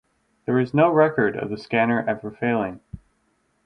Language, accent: English, Canadian English